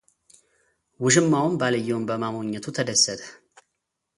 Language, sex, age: Amharic, male, 30-39